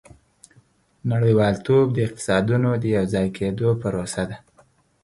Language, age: Pashto, 30-39